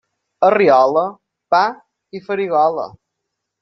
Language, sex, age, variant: Catalan, male, 19-29, Balear